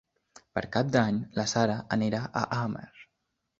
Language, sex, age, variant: Catalan, male, under 19, Nord-Occidental